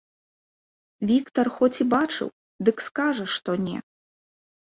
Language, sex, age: Belarusian, female, 30-39